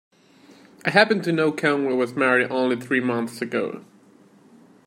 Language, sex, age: English, male, 19-29